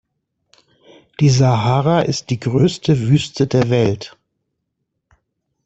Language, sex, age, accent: German, male, 50-59, Deutschland Deutsch